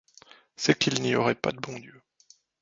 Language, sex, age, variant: French, male, 50-59, Français de métropole